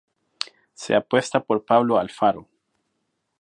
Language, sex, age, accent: Spanish, male, 40-49, América central